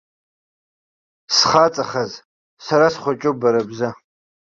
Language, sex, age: Abkhazian, male, 40-49